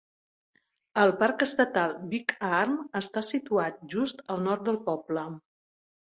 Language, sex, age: Catalan, female, 60-69